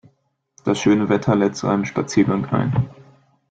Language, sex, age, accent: German, male, 19-29, Deutschland Deutsch